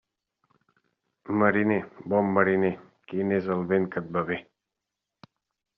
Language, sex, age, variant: Catalan, male, 40-49, Central